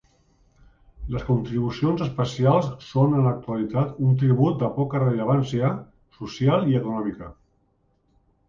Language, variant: Catalan, Central